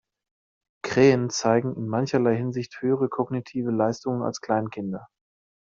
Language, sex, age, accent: German, male, 30-39, Deutschland Deutsch